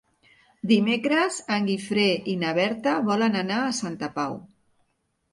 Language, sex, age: Catalan, female, 60-69